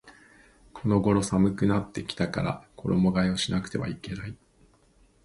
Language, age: Japanese, 40-49